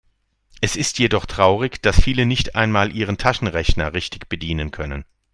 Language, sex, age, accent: German, male, 50-59, Deutschland Deutsch